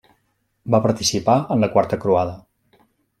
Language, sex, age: Catalan, male, 40-49